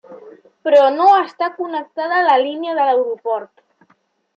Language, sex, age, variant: Catalan, male, under 19, Central